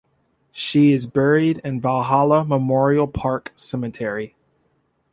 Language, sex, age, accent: English, male, 19-29, United States English